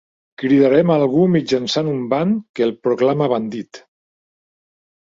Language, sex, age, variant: Catalan, male, 40-49, Nord-Occidental